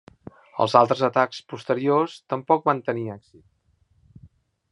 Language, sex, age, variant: Catalan, male, 40-49, Central